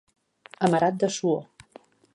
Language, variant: Catalan, Central